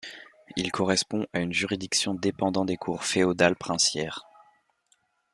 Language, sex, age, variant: French, male, under 19, Français de métropole